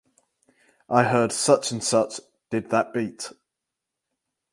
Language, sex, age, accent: English, male, 19-29, England English